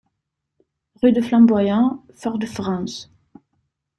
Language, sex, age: French, female, 30-39